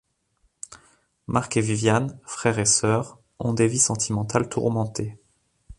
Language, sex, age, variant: French, male, 30-39, Français de métropole